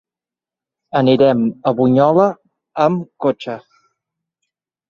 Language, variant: Catalan, Central